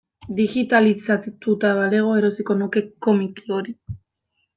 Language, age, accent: Basque, 19-29, Mendebalekoa (Araba, Bizkaia, Gipuzkoako mendebaleko herri batzuk)